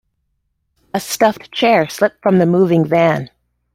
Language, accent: English, Canadian English